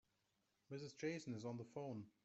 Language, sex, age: English, male, 30-39